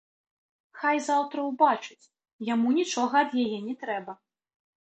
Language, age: Belarusian, 19-29